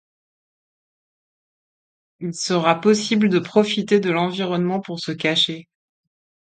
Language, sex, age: French, female, 40-49